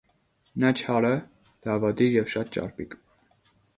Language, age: Armenian, 19-29